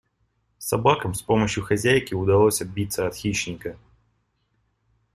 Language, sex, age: Russian, male, 19-29